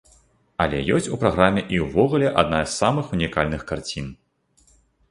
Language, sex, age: Belarusian, male, 30-39